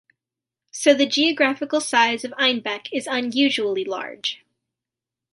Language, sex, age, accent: English, female, under 19, United States English